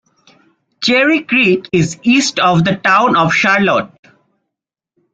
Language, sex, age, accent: English, male, 19-29, India and South Asia (India, Pakistan, Sri Lanka)